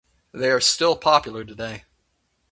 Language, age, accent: English, 19-29, United States English